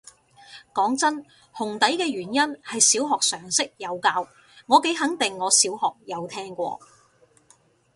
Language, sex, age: Cantonese, female, 50-59